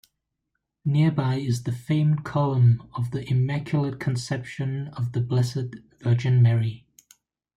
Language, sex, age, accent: English, male, 40-49, England English